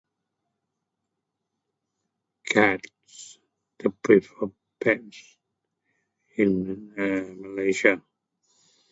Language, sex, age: English, male, 70-79